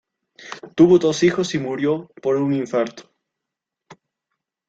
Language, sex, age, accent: Spanish, male, 19-29, Andino-Pacífico: Colombia, Perú, Ecuador, oeste de Bolivia y Venezuela andina